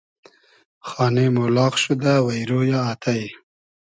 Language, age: Hazaragi, 19-29